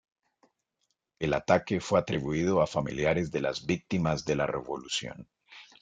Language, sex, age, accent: Spanish, male, 40-49, Andino-Pacífico: Colombia, Perú, Ecuador, oeste de Bolivia y Venezuela andina